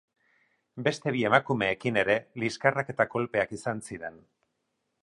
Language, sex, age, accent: Basque, male, 50-59, Erdialdekoa edo Nafarra (Gipuzkoa, Nafarroa)